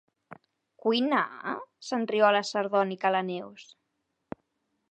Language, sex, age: Catalan, female, 19-29